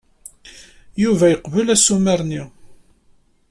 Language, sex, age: Kabyle, male, 40-49